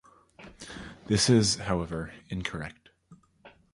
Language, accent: English, United States English